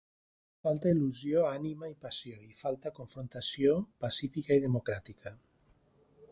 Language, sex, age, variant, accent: Catalan, male, 40-49, Valencià meridional, valencià